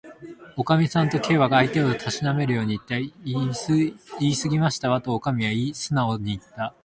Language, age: Japanese, 19-29